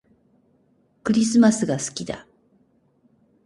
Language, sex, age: Japanese, female, 60-69